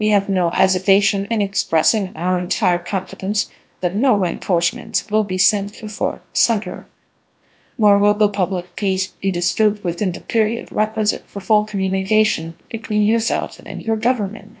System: TTS, GlowTTS